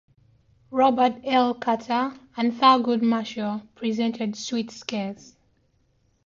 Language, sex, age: English, female, 30-39